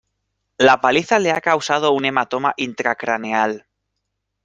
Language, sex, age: Spanish, male, 19-29